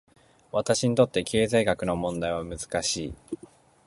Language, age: Japanese, 19-29